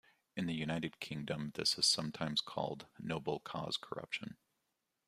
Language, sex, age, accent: English, male, 40-49, United States English